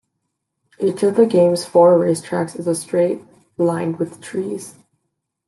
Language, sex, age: English, female, under 19